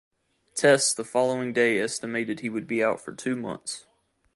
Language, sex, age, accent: English, male, 19-29, United States English